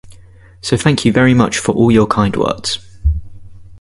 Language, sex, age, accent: English, male, 19-29, England English